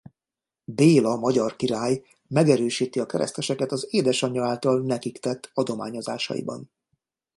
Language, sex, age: Hungarian, male, 50-59